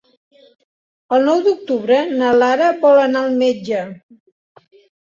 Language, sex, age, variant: Catalan, female, 60-69, Central